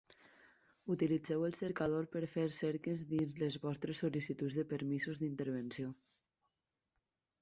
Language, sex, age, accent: Catalan, female, 19-29, valencià; apitxat